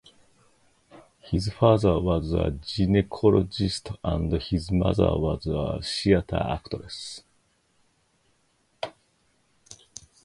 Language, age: English, 50-59